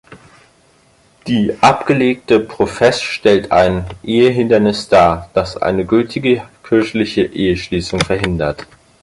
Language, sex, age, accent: German, male, under 19, Deutschland Deutsch